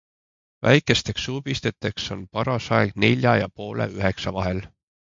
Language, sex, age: Estonian, male, 30-39